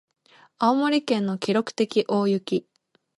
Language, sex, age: Japanese, female, 19-29